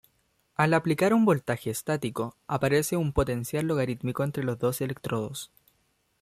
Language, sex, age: Spanish, male, under 19